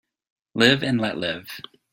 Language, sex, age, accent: English, male, 30-39, United States English